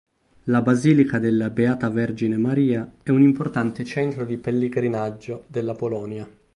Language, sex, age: Italian, male, 19-29